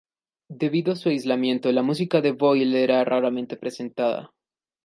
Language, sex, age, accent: Spanish, male, 19-29, Andino-Pacífico: Colombia, Perú, Ecuador, oeste de Bolivia y Venezuela andina